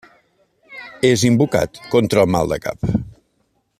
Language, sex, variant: Catalan, male, Central